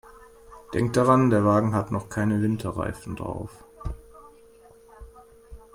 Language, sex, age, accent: German, male, 30-39, Deutschland Deutsch